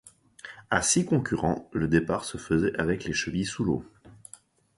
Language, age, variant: French, 30-39, Français de métropole